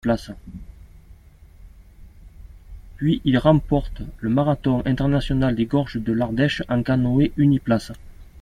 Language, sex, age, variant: French, male, 50-59, Français de métropole